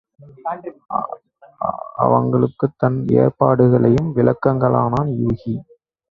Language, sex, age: Tamil, male, 19-29